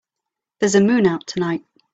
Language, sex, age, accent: English, female, 30-39, England English